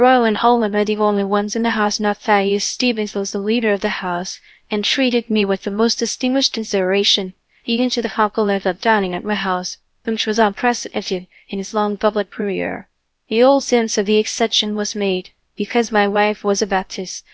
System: TTS, VITS